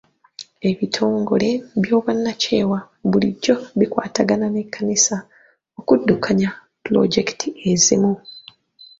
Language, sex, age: Ganda, female, 30-39